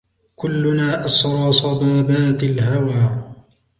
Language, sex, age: Arabic, male, 19-29